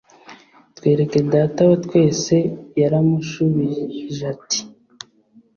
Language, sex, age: Kinyarwanda, male, 30-39